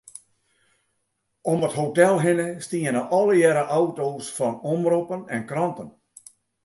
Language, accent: Western Frisian, Klaaifrysk